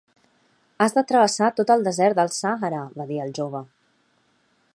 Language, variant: Catalan, Central